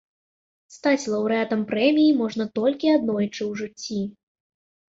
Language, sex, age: Belarusian, female, 19-29